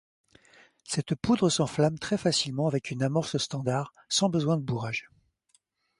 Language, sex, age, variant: French, male, 40-49, Français de métropole